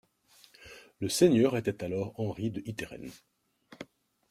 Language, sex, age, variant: French, male, 50-59, Français de métropole